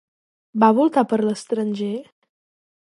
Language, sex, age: Catalan, female, 19-29